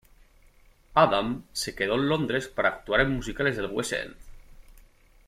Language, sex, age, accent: Spanish, male, 19-29, España: Norte peninsular (Asturias, Castilla y León, Cantabria, País Vasco, Navarra, Aragón, La Rioja, Guadalajara, Cuenca)